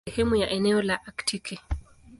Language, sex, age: Swahili, female, 19-29